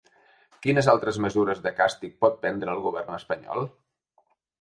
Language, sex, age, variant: Catalan, male, 50-59, Central